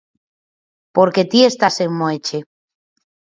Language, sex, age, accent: Galician, female, 30-39, Atlántico (seseo e gheada)